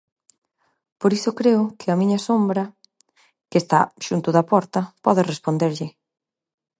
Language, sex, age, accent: Galician, female, 30-39, Normativo (estándar)